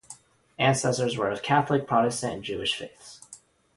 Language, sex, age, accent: English, male, under 19, United States English